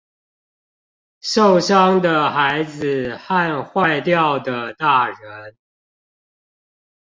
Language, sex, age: Chinese, male, 50-59